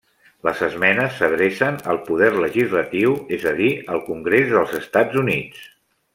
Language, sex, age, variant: Catalan, male, 60-69, Central